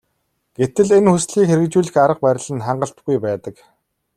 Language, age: Mongolian, 90+